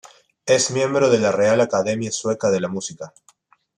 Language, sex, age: Spanish, male, 30-39